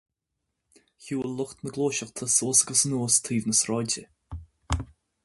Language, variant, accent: Irish, Gaeilge Chonnacht, Cainteoir líofa, ní ó dhúchas